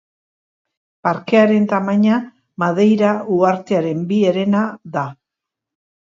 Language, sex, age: Basque, female, 60-69